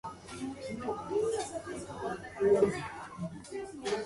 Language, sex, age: English, female, 19-29